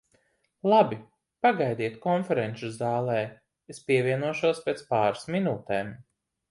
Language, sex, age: Latvian, male, 30-39